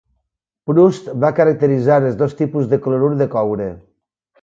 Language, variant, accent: Catalan, Valencià meridional, valencià